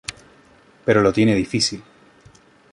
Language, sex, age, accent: Spanish, male, 19-29, Chileno: Chile, Cuyo